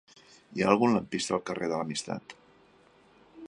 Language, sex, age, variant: Catalan, male, 50-59, Central